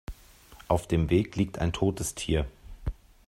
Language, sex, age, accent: German, male, 40-49, Deutschland Deutsch